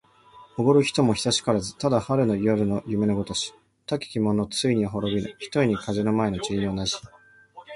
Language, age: Japanese, 19-29